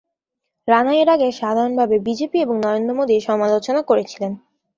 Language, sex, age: Bengali, female, 30-39